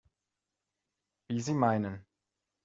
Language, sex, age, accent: German, male, 40-49, Deutschland Deutsch